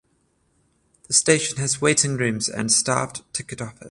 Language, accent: English, United States English; Australian English; England English; New Zealand English; Welsh English